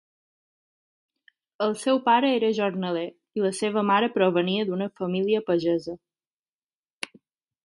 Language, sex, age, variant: Catalan, female, 19-29, Balear